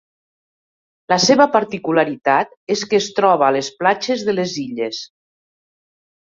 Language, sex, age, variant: Catalan, female, 50-59, Nord-Occidental